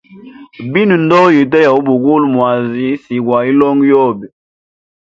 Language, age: Hemba, 30-39